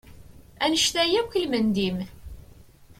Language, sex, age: Kabyle, female, 19-29